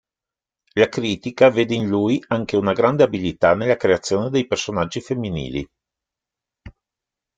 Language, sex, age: Italian, male, 60-69